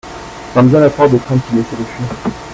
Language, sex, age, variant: French, male, 19-29, Français de métropole